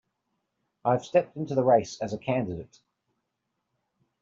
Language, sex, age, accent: English, male, 40-49, Australian English